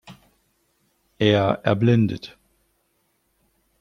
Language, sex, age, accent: German, male, 40-49, Deutschland Deutsch